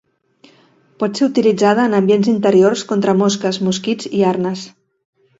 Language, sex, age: Catalan, female, 40-49